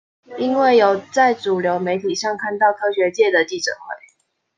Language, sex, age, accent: Chinese, female, 19-29, 出生地：彰化縣